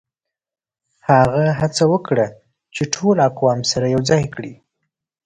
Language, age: Pashto, 30-39